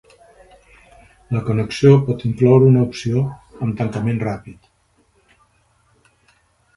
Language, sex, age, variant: Catalan, male, 60-69, Central